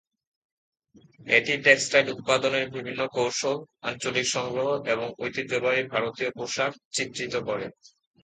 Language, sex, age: Bengali, male, 19-29